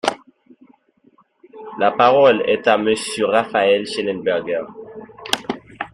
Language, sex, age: French, male, 19-29